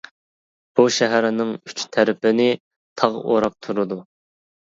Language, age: Uyghur, 19-29